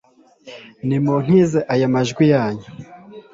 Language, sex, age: Kinyarwanda, male, 19-29